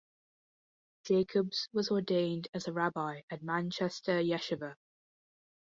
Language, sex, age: English, female, under 19